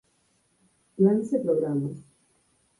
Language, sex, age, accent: Galician, female, 30-39, Normativo (estándar)